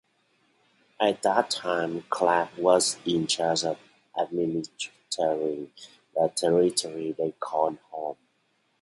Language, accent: English, Australian English